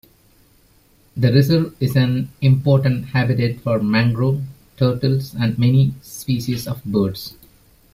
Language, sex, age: English, male, 40-49